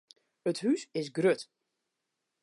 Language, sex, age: Western Frisian, female, 40-49